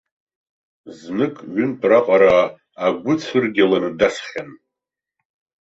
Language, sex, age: Abkhazian, male, 30-39